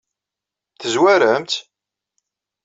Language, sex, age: Kabyle, male, 40-49